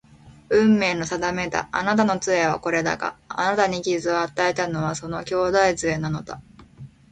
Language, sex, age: Japanese, female, 19-29